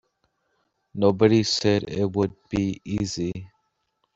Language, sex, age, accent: English, male, 19-29, United States English